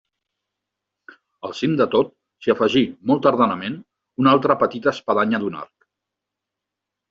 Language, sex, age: Catalan, male, 40-49